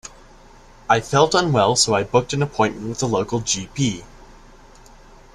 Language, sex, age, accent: English, male, under 19, United States English